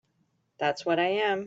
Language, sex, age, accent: English, female, 30-39, United States English